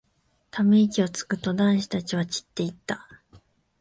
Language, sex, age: Japanese, female, 19-29